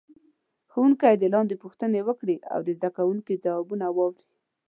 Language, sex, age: Pashto, female, 19-29